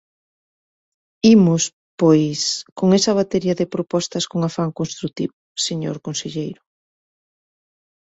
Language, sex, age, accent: Galician, female, 40-49, Normativo (estándar)